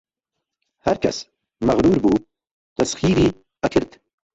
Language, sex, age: Central Kurdish, male, 30-39